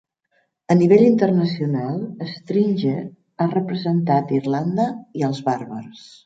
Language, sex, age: Catalan, female, 60-69